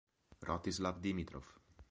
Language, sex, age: Italian, male, 30-39